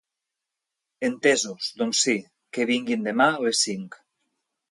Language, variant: Catalan, Nord-Occidental